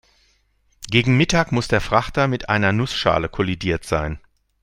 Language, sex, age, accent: German, male, 50-59, Deutschland Deutsch